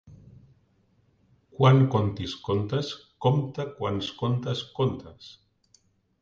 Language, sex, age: Catalan, male, 50-59